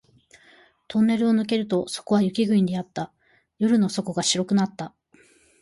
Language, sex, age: Japanese, female, 30-39